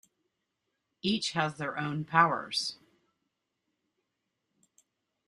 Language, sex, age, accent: English, female, 40-49, United States English